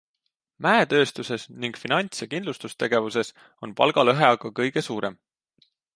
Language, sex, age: Estonian, male, 19-29